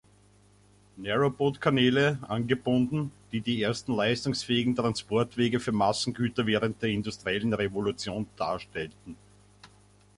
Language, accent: German, Österreichisches Deutsch